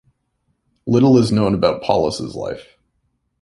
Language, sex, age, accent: English, male, 30-39, Canadian English